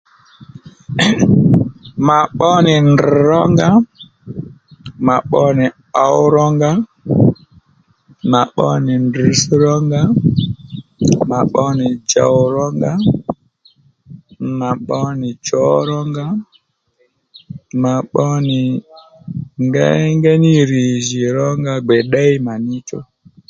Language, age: Lendu, 40-49